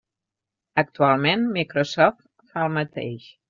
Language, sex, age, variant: Catalan, female, 40-49, Central